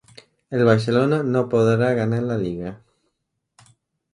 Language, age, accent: Spanish, 19-29, España: Islas Canarias